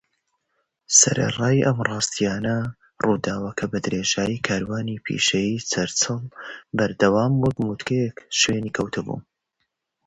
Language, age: English, 30-39